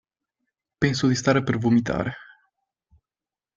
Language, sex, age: Italian, male, 19-29